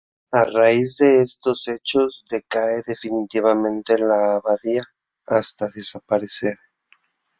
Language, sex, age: Spanish, male, 19-29